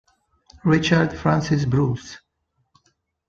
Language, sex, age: Italian, male, 19-29